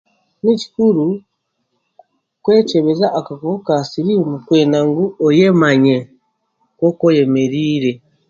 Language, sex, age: Chiga, female, 40-49